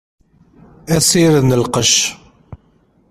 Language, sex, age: Kabyle, male, 30-39